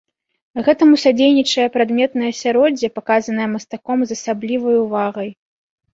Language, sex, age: Belarusian, female, 19-29